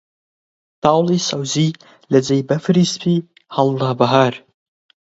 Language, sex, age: Central Kurdish, male, under 19